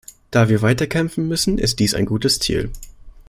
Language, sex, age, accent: German, male, 19-29, Deutschland Deutsch